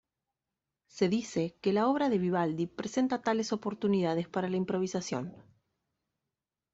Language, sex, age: Spanish, female, 30-39